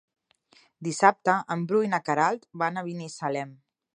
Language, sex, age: Catalan, female, 30-39